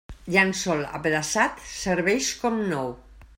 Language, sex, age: Catalan, female, 40-49